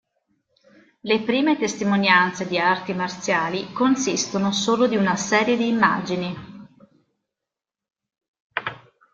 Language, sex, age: Italian, female, 50-59